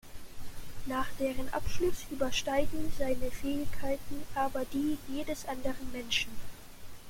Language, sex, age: German, male, under 19